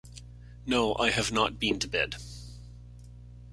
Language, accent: English, Canadian English